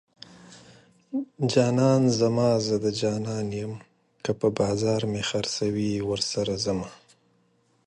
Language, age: Pashto, 40-49